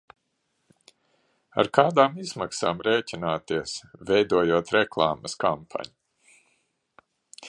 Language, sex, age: Latvian, male, 70-79